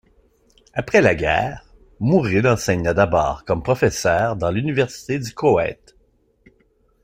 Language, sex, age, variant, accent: French, male, 50-59, Français d'Amérique du Nord, Français du Canada